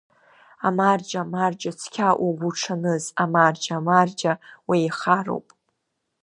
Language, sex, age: Abkhazian, female, under 19